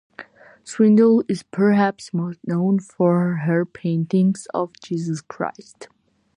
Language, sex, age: English, female, under 19